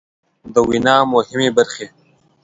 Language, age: Pashto, 19-29